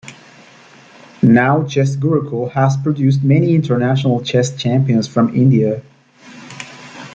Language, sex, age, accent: English, male, 19-29, United States English